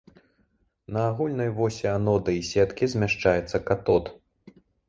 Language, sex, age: Belarusian, male, 30-39